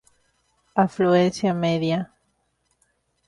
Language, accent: Spanish, Andino-Pacífico: Colombia, Perú, Ecuador, oeste de Bolivia y Venezuela andina